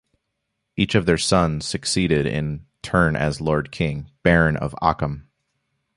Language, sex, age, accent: English, male, 19-29, United States English